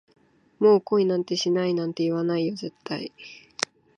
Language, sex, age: Japanese, female, 19-29